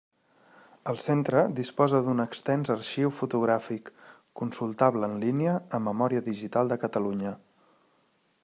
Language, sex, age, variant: Catalan, male, 30-39, Central